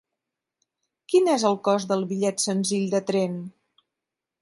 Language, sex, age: Catalan, female, 60-69